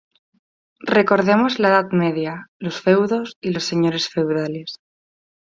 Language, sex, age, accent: Spanish, female, 19-29, España: Norte peninsular (Asturias, Castilla y León, Cantabria, País Vasco, Navarra, Aragón, La Rioja, Guadalajara, Cuenca)